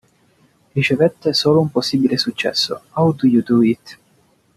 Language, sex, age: Italian, male, 19-29